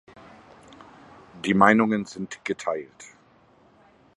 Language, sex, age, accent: German, male, 50-59, Deutschland Deutsch